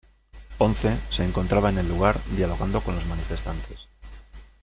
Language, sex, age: Spanish, male, 40-49